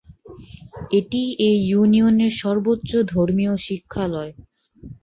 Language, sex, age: Bengali, female, 19-29